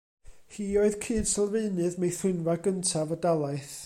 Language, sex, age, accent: Welsh, male, 40-49, Y Deyrnas Unedig Cymraeg